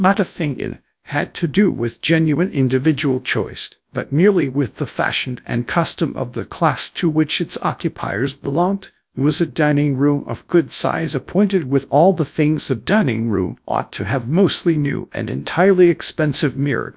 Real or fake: fake